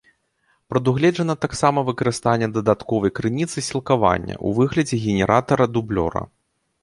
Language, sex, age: Belarusian, male, 30-39